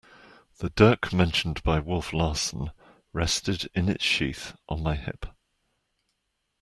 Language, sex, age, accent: English, male, 60-69, England English